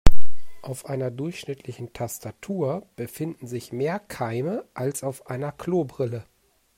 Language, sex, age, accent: German, male, 40-49, Deutschland Deutsch